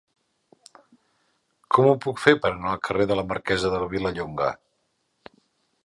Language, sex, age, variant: Catalan, male, 50-59, Central